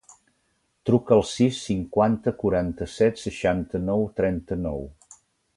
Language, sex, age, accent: Catalan, male, 60-69, Oriental